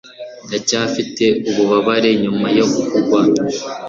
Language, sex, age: Kinyarwanda, male, 19-29